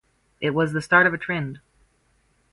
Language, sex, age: English, female, 19-29